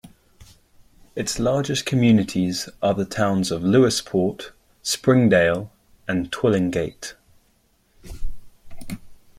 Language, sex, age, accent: English, male, 19-29, England English